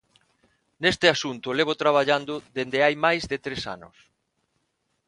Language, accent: Galician, Normativo (estándar); Neofalante